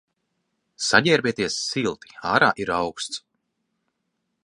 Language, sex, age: Latvian, male, 30-39